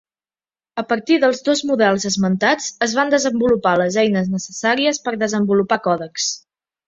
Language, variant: Catalan, Central